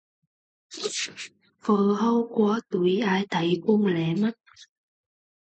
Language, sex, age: Vietnamese, female, 19-29